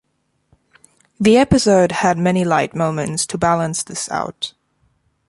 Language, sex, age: English, female, 19-29